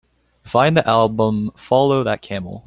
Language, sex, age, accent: English, male, 19-29, United States English